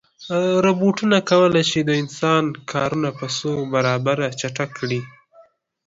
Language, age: Pashto, 19-29